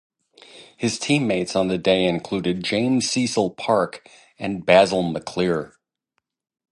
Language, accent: English, United States English